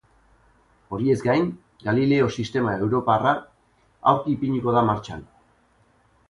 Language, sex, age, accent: Basque, male, 40-49, Erdialdekoa edo Nafarra (Gipuzkoa, Nafarroa)